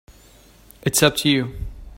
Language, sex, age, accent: English, male, 30-39, United States English